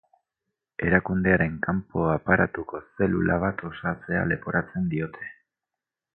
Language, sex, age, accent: Basque, male, 40-49, Mendebalekoa (Araba, Bizkaia, Gipuzkoako mendebaleko herri batzuk)